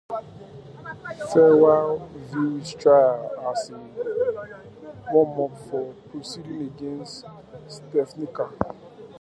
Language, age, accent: English, 30-39, England English